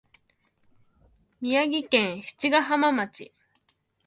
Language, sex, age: Japanese, male, under 19